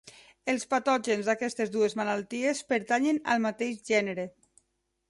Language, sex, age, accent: Catalan, female, 40-49, valencià